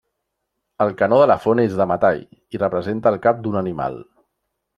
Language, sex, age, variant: Catalan, male, 40-49, Central